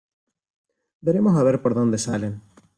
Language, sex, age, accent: Spanish, male, 19-29, Rioplatense: Argentina, Uruguay, este de Bolivia, Paraguay